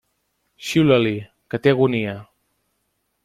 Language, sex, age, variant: Catalan, male, 19-29, Central